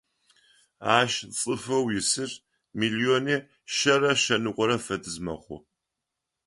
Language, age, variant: Adyghe, 60-69, Адыгабзэ (Кирил, пстэумэ зэдыряе)